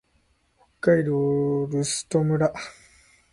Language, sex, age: Japanese, male, 19-29